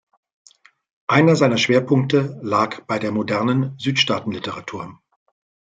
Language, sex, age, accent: German, male, 50-59, Deutschland Deutsch